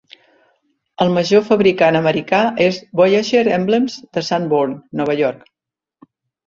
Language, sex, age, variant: Catalan, female, 60-69, Central